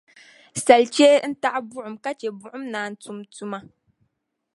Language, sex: Dagbani, female